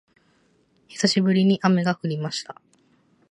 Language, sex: Japanese, female